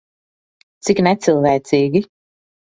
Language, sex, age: Latvian, female, 19-29